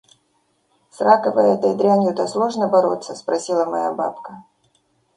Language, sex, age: Russian, female, 30-39